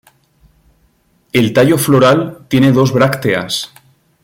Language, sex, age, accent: Spanish, male, 40-49, España: Sur peninsular (Andalucia, Extremadura, Murcia)